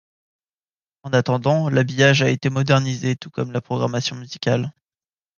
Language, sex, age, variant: French, male, 19-29, Français de métropole